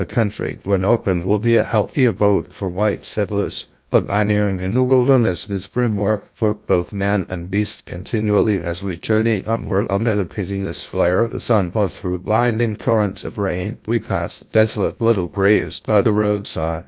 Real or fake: fake